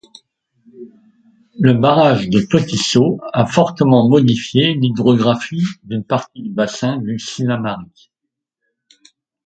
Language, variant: French, Français de métropole